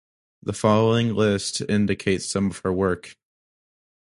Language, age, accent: English, under 19, United States English